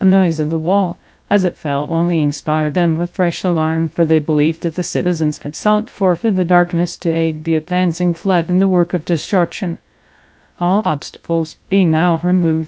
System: TTS, GlowTTS